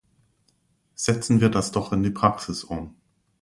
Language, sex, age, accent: German, male, 40-49, Deutschland Deutsch